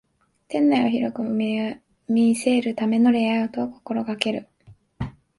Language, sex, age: Japanese, female, 19-29